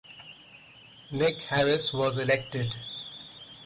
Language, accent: English, India and South Asia (India, Pakistan, Sri Lanka)